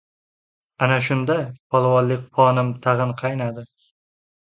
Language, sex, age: Uzbek, male, 19-29